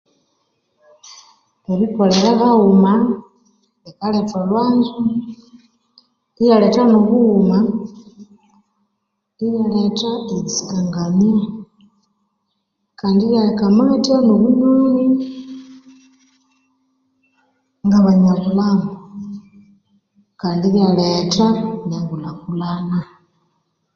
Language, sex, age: Konzo, female, 30-39